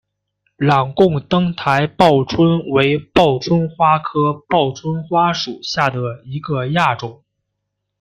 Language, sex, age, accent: Chinese, male, 19-29, 出生地：河北省